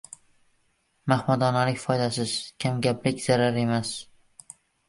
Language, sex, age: Uzbek, male, under 19